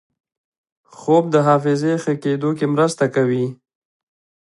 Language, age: Pashto, 19-29